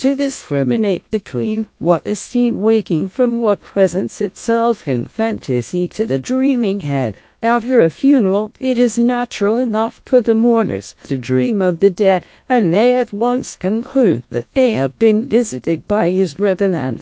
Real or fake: fake